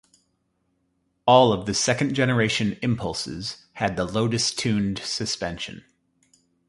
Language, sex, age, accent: English, male, 30-39, United States English